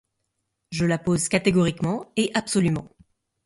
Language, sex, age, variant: French, female, 30-39, Français de métropole